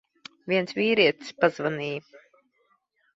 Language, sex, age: Latvian, female, 30-39